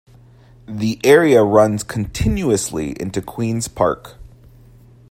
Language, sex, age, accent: English, male, 19-29, United States English